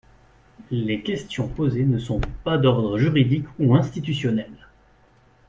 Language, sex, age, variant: French, male, 30-39, Français de métropole